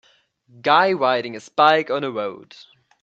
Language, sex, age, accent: English, male, 19-29, United States English